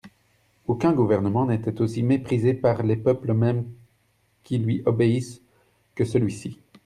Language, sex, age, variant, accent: French, male, 30-39, Français d'Europe, Français de Belgique